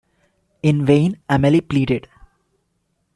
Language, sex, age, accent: English, male, 19-29, India and South Asia (India, Pakistan, Sri Lanka)